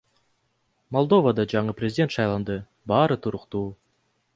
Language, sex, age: Kyrgyz, male, 19-29